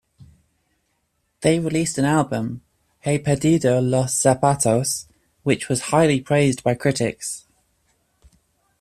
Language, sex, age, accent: English, female, 19-29, England English